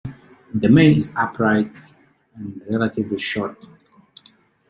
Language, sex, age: English, male, 19-29